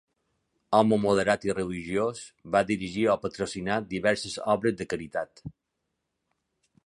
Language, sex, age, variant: Catalan, male, 40-49, Balear